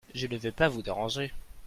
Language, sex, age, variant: French, male, under 19, Français de métropole